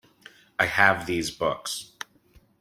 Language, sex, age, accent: English, male, 40-49, United States English